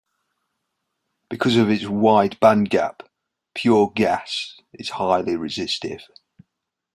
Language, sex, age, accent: English, male, 19-29, England English